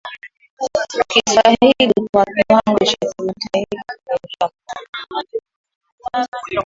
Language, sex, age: Swahili, female, 19-29